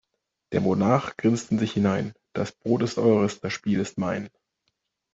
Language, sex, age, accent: German, male, 30-39, Deutschland Deutsch